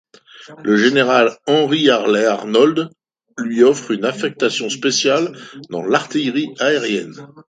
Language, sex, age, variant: French, male, 60-69, Français de métropole